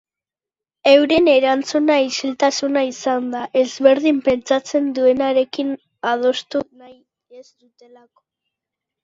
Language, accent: Basque, Mendebalekoa (Araba, Bizkaia, Gipuzkoako mendebaleko herri batzuk)